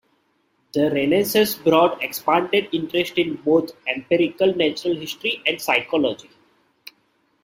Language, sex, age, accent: English, male, 19-29, India and South Asia (India, Pakistan, Sri Lanka)